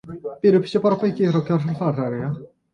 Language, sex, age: English, male, 19-29